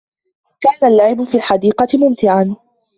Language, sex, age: Arabic, female, 19-29